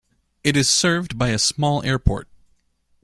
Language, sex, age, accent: English, male, 30-39, United States English